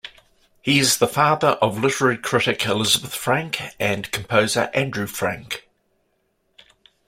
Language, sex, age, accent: English, male, 50-59, New Zealand English